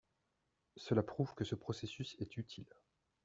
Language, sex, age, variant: French, male, 30-39, Français de métropole